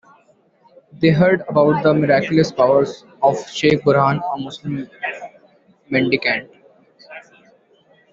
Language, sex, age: English, male, 19-29